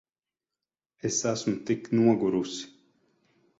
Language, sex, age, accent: Latvian, male, 30-39, Riga; Dzimtā valoda; nav